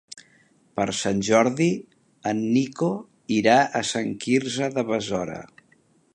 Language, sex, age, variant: Catalan, male, 50-59, Central